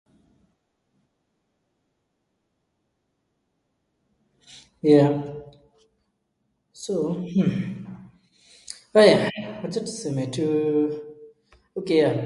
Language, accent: English, Kenyan English